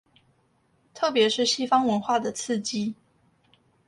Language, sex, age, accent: Chinese, female, under 19, 出生地：臺中市